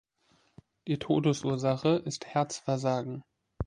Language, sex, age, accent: German, male, 19-29, Deutschland Deutsch